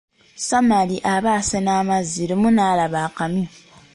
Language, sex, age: Ganda, male, 19-29